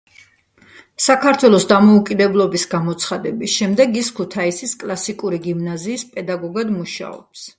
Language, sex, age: Georgian, female, 40-49